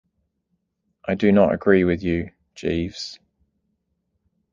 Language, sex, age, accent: English, male, 30-39, New Zealand English